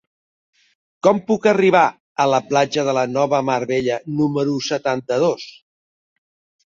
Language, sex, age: Catalan, male, 60-69